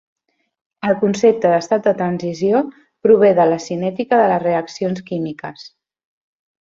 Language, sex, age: Catalan, female, 30-39